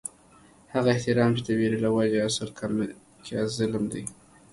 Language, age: Pashto, 19-29